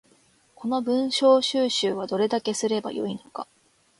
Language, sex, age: Japanese, female, 19-29